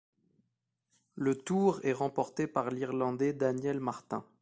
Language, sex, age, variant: French, male, 30-39, Français de métropole